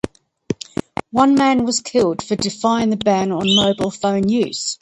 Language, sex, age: English, female, 60-69